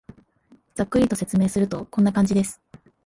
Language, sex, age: Japanese, female, 19-29